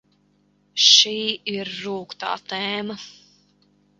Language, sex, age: Latvian, female, 19-29